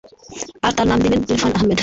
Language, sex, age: Bengali, female, 19-29